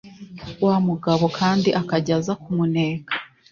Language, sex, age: Kinyarwanda, female, 19-29